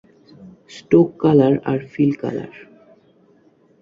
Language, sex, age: Bengali, male, under 19